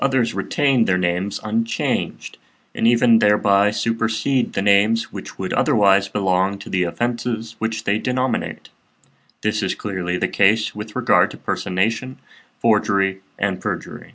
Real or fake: real